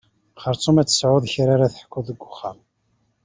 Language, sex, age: Kabyle, male, 50-59